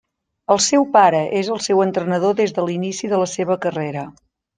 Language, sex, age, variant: Catalan, female, 50-59, Central